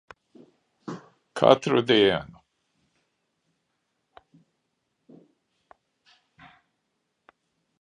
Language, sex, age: Latvian, male, 70-79